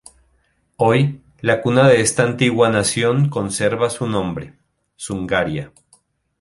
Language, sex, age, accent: Spanish, male, 40-49, Andino-Pacífico: Colombia, Perú, Ecuador, oeste de Bolivia y Venezuela andina